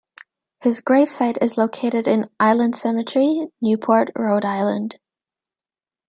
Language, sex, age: English, female, 19-29